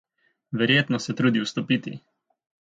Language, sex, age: Slovenian, male, 19-29